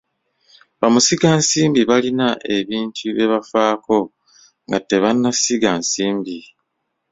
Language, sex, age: Ganda, male, 30-39